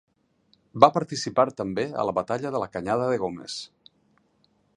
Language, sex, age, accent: Catalan, male, 50-59, valencià